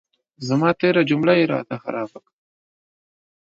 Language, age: Pashto, 19-29